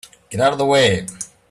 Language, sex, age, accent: English, male, 40-49, Southern African (South Africa, Zimbabwe, Namibia)